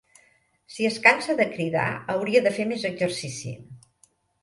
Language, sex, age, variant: Catalan, female, 60-69, Central